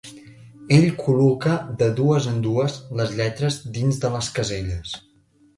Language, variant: Catalan, Septentrional